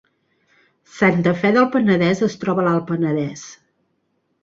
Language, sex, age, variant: Catalan, female, 30-39, Central